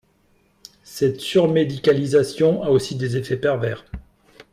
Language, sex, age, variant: French, male, 40-49, Français de métropole